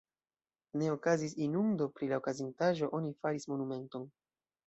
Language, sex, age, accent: Esperanto, male, under 19, Internacia